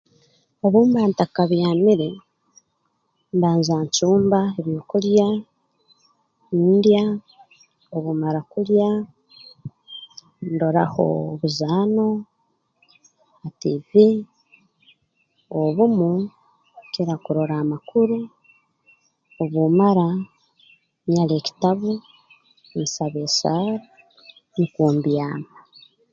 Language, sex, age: Tooro, female, 30-39